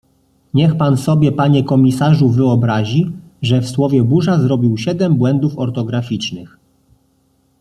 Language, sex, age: Polish, male, 30-39